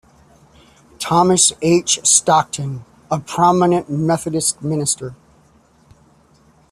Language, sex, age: English, male, 40-49